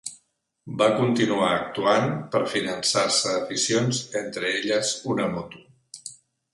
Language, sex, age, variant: Catalan, male, 60-69, Central